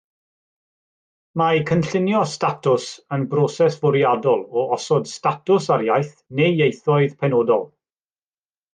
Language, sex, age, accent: Welsh, male, 40-49, Y Deyrnas Unedig Cymraeg